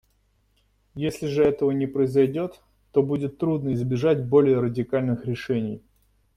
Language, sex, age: Russian, male, 30-39